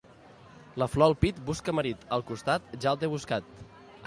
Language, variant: Catalan, Central